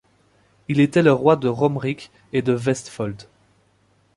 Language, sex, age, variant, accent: French, male, 19-29, Français d'Europe, Français de Belgique